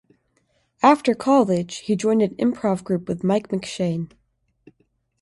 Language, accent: English, United States English